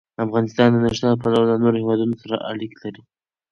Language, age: Pashto, 19-29